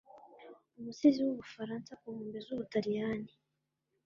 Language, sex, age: Kinyarwanda, female, under 19